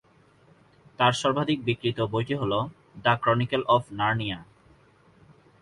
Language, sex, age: Bengali, male, 19-29